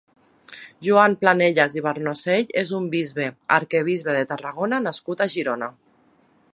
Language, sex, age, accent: Catalan, female, 30-39, valencià